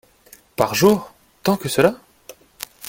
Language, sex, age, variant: French, male, 19-29, Français de métropole